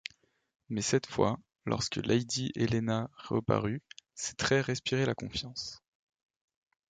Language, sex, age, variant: French, male, 19-29, Français de métropole